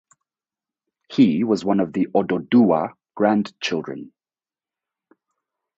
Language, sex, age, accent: English, male, 30-39, United States English